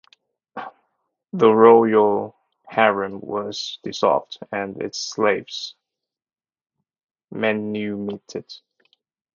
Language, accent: English, United States English